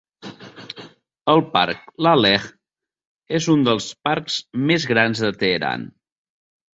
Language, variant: Catalan, Nord-Occidental